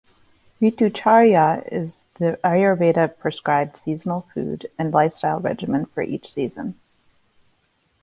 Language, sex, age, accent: English, female, 30-39, United States English